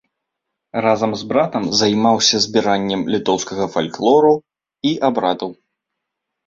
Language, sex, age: Belarusian, male, under 19